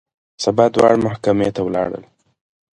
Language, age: Pashto, 19-29